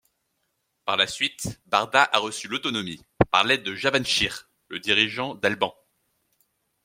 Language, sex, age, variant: French, male, 19-29, Français de métropole